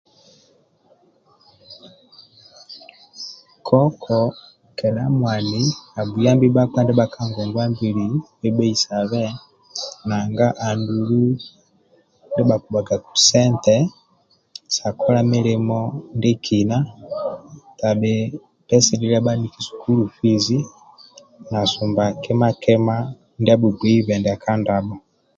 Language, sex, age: Amba (Uganda), male, 50-59